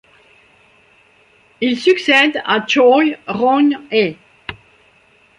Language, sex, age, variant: French, female, 60-69, Français de métropole